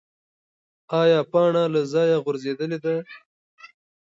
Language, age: Pashto, 19-29